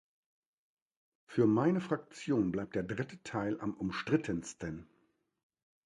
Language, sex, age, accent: German, male, 50-59, Deutschland Deutsch